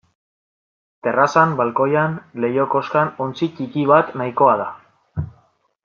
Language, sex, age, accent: Basque, male, 19-29, Mendebalekoa (Araba, Bizkaia, Gipuzkoako mendebaleko herri batzuk)